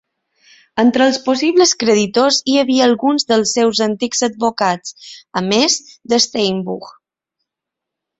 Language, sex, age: Catalan, female, 30-39